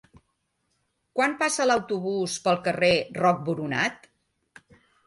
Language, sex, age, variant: Catalan, female, 50-59, Central